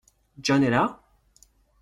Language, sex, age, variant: French, male, 30-39, Français de métropole